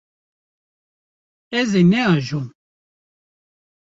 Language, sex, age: Kurdish, male, 50-59